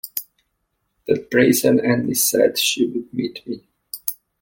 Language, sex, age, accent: English, male, 40-49, United States English